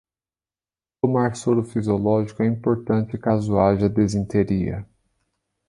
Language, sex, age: Portuguese, male, 30-39